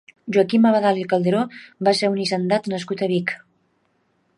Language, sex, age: Catalan, female, 40-49